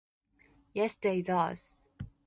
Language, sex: English, female